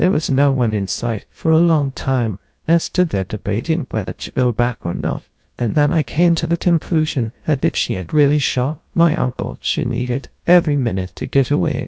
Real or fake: fake